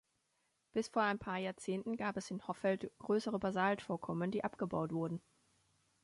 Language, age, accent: German, 30-39, Deutschland Deutsch